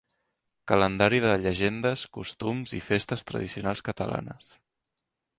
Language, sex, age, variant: Catalan, male, 19-29, Central